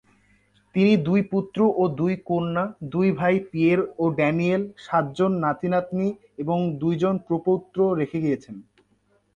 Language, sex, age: Bengali, male, under 19